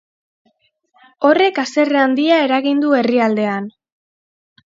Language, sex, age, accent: Basque, male, 40-49, Erdialdekoa edo Nafarra (Gipuzkoa, Nafarroa)